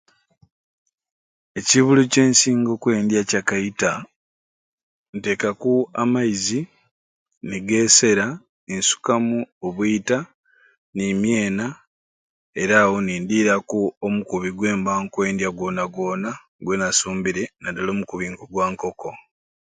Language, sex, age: Ruuli, male, 30-39